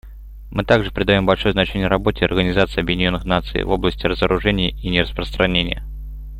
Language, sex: Russian, male